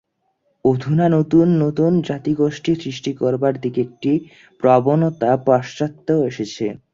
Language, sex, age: Bengali, male, under 19